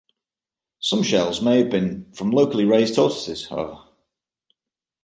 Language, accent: English, England English